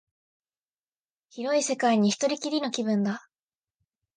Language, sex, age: Japanese, female, 19-29